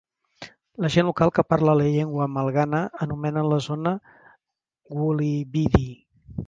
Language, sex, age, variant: Catalan, male, 50-59, Central